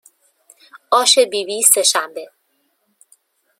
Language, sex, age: Persian, female, 30-39